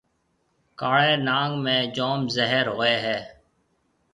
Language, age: Marwari (Pakistan), 30-39